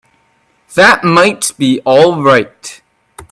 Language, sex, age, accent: English, male, under 19, United States English